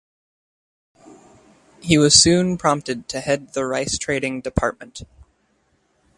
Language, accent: English, United States English